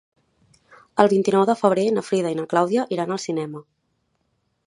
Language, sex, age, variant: Catalan, female, 19-29, Central